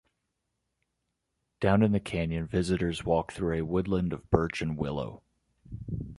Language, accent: English, United States English